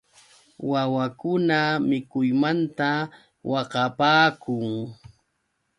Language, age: Yauyos Quechua, 30-39